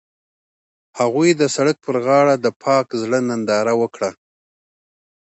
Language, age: Pashto, 40-49